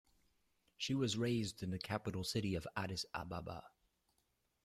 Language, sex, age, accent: English, male, 19-29, United States English